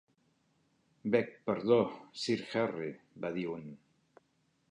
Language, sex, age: Catalan, male, 50-59